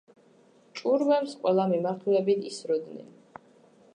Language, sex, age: Georgian, female, under 19